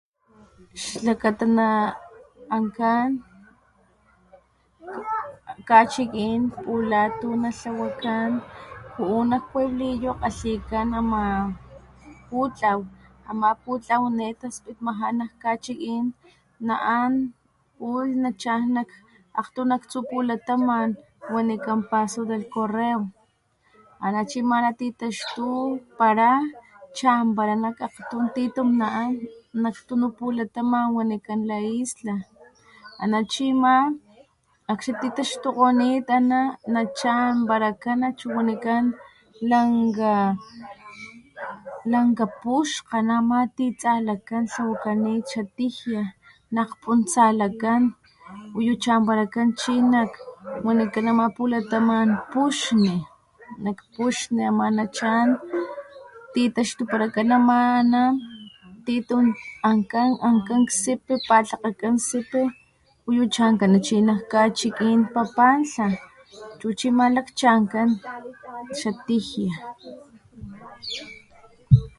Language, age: Papantla Totonac, 30-39